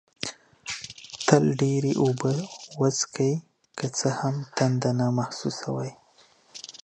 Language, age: Pashto, 19-29